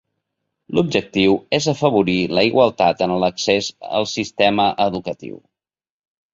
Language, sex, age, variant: Catalan, male, 40-49, Nord-Occidental